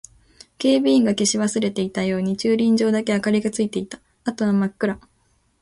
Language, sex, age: Japanese, female, under 19